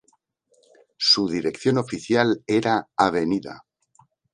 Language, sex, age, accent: Spanish, male, 50-59, España: Centro-Sur peninsular (Madrid, Toledo, Castilla-La Mancha)